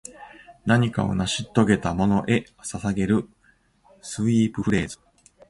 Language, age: Japanese, 40-49